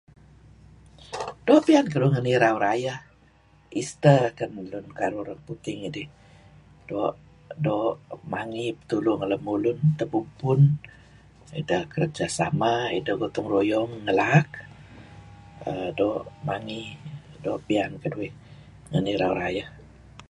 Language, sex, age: Kelabit, female, 60-69